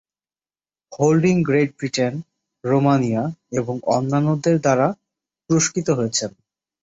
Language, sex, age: Bengali, male, 30-39